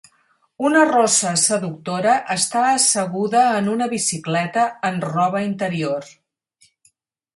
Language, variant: Catalan, Central